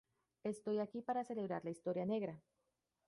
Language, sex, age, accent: Spanish, female, 30-39, Andino-Pacífico: Colombia, Perú, Ecuador, oeste de Bolivia y Venezuela andina